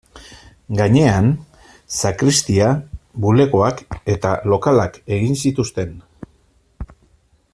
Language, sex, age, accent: Basque, male, 40-49, Erdialdekoa edo Nafarra (Gipuzkoa, Nafarroa)